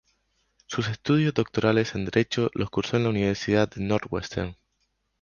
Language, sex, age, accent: Spanish, male, 19-29, España: Islas Canarias